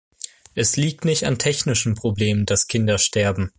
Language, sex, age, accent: German, male, under 19, Deutschland Deutsch